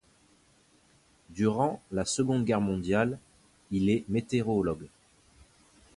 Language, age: French, 30-39